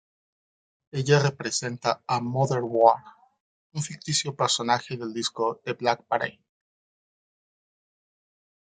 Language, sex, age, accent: Spanish, male, 40-49, México